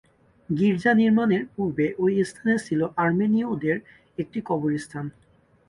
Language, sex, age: Bengali, male, 19-29